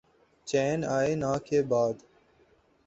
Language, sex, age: Urdu, male, 19-29